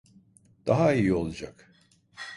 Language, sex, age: Turkish, male, 60-69